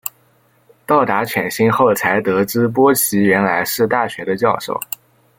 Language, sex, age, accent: Chinese, male, under 19, 出生地：浙江省